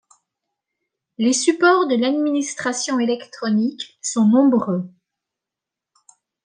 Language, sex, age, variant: French, female, 50-59, Français de métropole